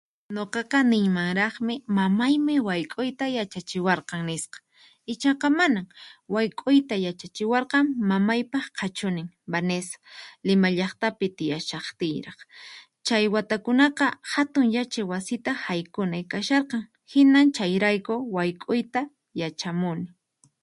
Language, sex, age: Puno Quechua, female, 19-29